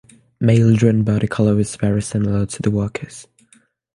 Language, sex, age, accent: English, male, under 19, french accent